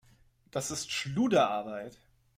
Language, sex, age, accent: German, male, 30-39, Deutschland Deutsch